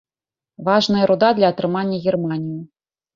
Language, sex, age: Belarusian, female, 30-39